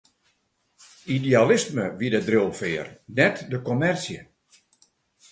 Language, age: Western Frisian, 70-79